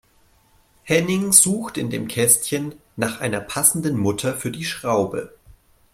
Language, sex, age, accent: German, male, 30-39, Deutschland Deutsch